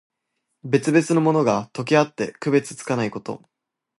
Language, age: Japanese, 19-29